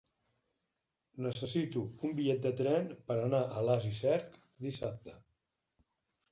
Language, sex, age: Catalan, male, 50-59